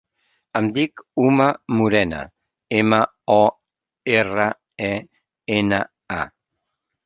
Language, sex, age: Catalan, male, 50-59